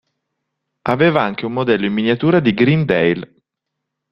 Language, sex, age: Italian, male, 30-39